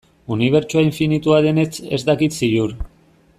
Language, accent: Basque, Erdialdekoa edo Nafarra (Gipuzkoa, Nafarroa)